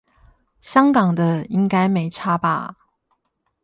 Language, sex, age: Chinese, female, 30-39